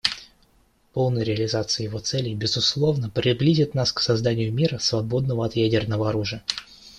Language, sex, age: Russian, male, under 19